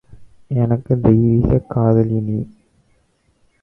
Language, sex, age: Tamil, male, 19-29